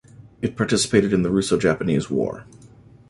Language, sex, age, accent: English, male, 30-39, United States English